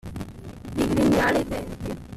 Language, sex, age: Italian, male, under 19